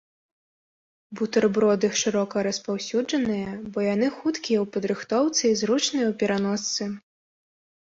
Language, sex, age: Belarusian, female, 19-29